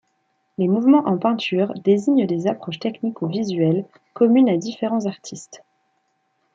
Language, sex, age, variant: French, female, 19-29, Français de métropole